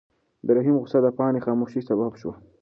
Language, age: Pashto, under 19